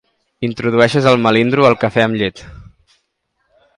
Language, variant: Catalan, Balear